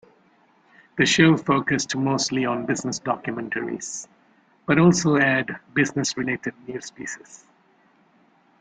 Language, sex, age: English, male, 30-39